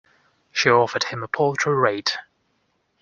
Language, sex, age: English, male, 19-29